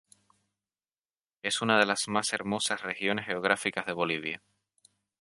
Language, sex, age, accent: Spanish, male, 19-29, España: Islas Canarias